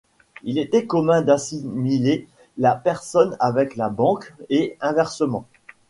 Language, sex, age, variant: French, male, 40-49, Français de métropole